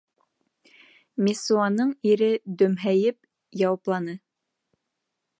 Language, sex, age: Bashkir, female, 19-29